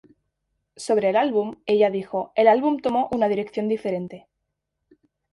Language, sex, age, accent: Spanish, female, 19-29, España: Centro-Sur peninsular (Madrid, Toledo, Castilla-La Mancha)